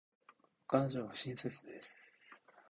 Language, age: Japanese, 19-29